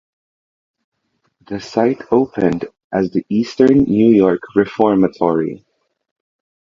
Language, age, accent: English, 30-39, Filipino